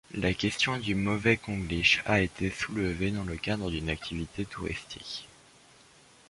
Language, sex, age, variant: French, male, under 19, Français de métropole